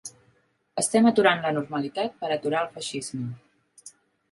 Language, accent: Catalan, Barcelona